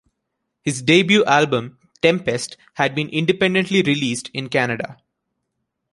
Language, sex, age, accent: English, male, under 19, India and South Asia (India, Pakistan, Sri Lanka)